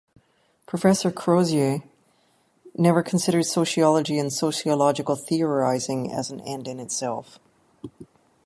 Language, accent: English, Canadian English